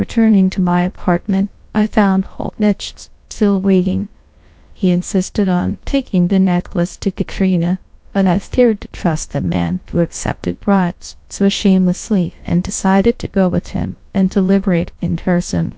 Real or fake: fake